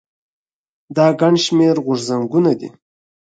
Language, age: Pashto, 19-29